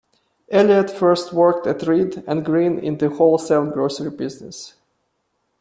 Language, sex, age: English, male, 30-39